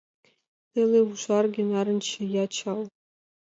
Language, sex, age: Mari, female, 19-29